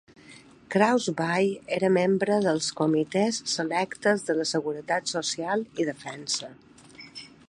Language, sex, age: Catalan, female, 40-49